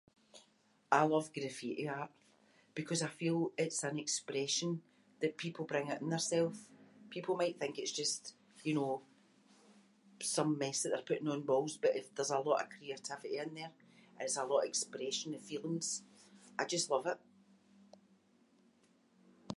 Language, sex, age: Scots, female, 60-69